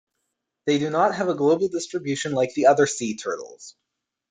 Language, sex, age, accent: English, male, 19-29, United States English